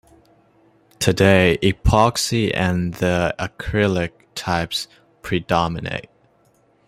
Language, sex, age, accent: English, male, under 19, United States English